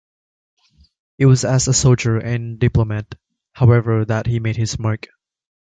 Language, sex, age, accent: English, male, 19-29, United States English